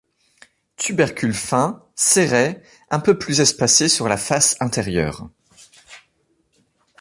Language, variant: French, Français de métropole